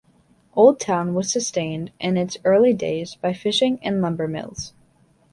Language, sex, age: English, female, 19-29